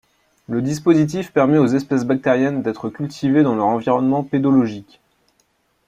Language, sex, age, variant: French, male, 19-29, Français de métropole